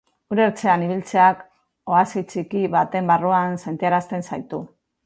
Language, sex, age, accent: Basque, female, 50-59, Mendebalekoa (Araba, Bizkaia, Gipuzkoako mendebaleko herri batzuk)